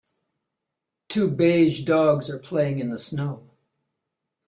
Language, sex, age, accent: English, male, 60-69, Canadian English